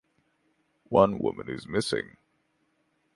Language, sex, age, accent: English, male, 19-29, United States English